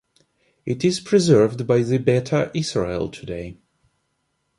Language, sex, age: English, male, 30-39